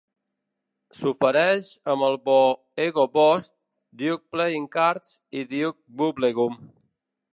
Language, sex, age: Catalan, male, 40-49